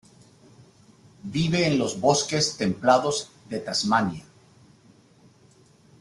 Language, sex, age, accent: Spanish, male, 50-59, Caribe: Cuba, Venezuela, Puerto Rico, República Dominicana, Panamá, Colombia caribeña, México caribeño, Costa del golfo de México